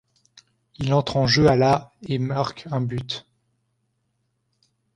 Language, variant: French, Français de métropole